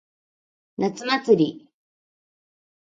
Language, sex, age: Japanese, female, 50-59